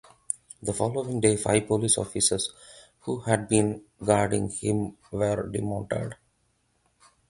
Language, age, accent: English, 40-49, India and South Asia (India, Pakistan, Sri Lanka)